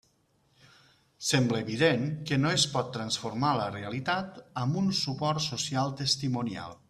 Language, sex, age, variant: Catalan, male, 40-49, Nord-Occidental